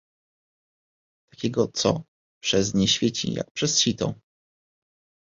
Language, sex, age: Polish, male, 30-39